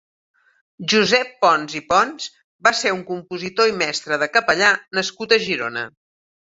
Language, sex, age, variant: Catalan, female, 60-69, Central